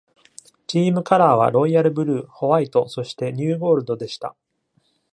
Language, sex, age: Japanese, male, 30-39